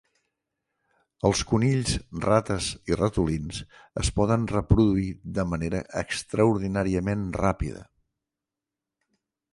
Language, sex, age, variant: Catalan, male, 60-69, Nord-Occidental